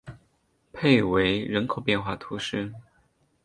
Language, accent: Chinese, 出生地：江西省